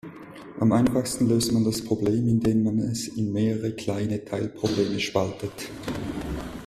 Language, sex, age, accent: German, male, 30-39, Schweizerdeutsch